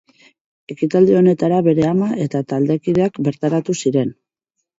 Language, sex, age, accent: Basque, female, 40-49, Mendebalekoa (Araba, Bizkaia, Gipuzkoako mendebaleko herri batzuk)